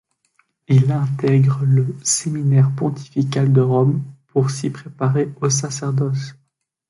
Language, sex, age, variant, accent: French, male, 19-29, Français d'Europe, Français de Belgique